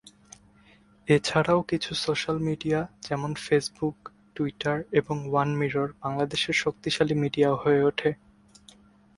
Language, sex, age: Bengali, male, 19-29